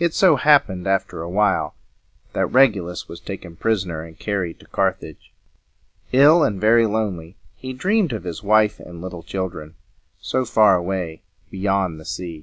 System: none